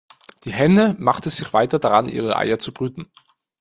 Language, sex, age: German, male, under 19